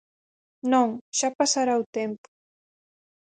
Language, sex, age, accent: Galician, female, 19-29, Central (gheada)